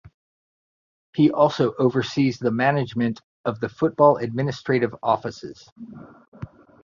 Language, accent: English, United States English